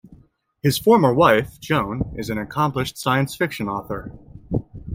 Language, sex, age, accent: English, male, 19-29, United States English